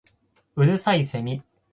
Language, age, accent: Japanese, 19-29, 標準語